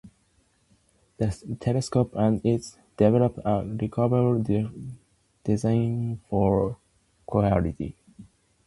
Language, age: English, under 19